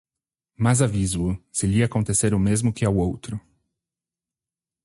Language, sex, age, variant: Portuguese, male, 30-39, Portuguese (Brasil)